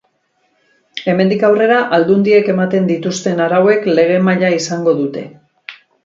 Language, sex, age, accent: Basque, female, 50-59, Mendebalekoa (Araba, Bizkaia, Gipuzkoako mendebaleko herri batzuk)